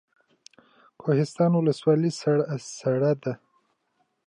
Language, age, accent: Pashto, 19-29, کندهاری لهجه